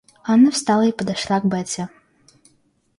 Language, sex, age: Russian, female, under 19